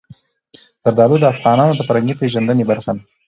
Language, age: Pashto, 19-29